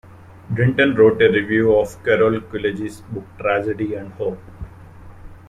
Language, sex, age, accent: English, male, 19-29, India and South Asia (India, Pakistan, Sri Lanka)